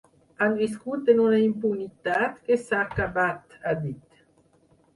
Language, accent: Catalan, aprenent (recent, des d'altres llengües)